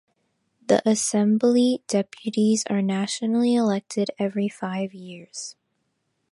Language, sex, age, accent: English, female, under 19, United States English